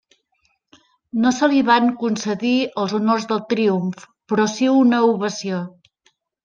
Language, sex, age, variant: Catalan, female, 50-59, Central